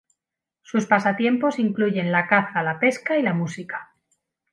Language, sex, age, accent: Spanish, female, 40-49, España: Centro-Sur peninsular (Madrid, Toledo, Castilla-La Mancha)